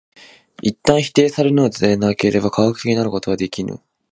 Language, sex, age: Japanese, male, 19-29